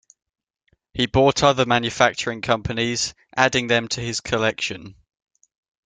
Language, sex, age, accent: English, male, under 19, England English